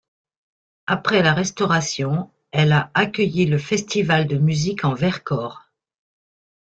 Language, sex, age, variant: French, female, 50-59, Français de métropole